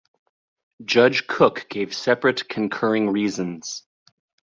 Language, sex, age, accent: English, male, 30-39, United States English